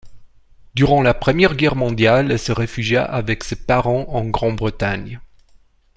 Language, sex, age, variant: French, male, 30-39, Français d'Europe